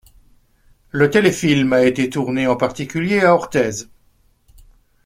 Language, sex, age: French, male, 60-69